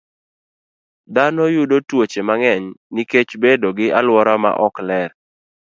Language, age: Luo (Kenya and Tanzania), 19-29